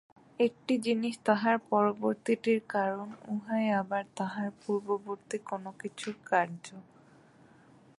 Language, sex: Bengali, female